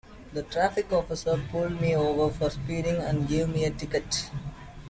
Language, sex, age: English, male, under 19